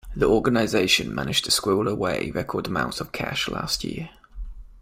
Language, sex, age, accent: English, male, 19-29, England English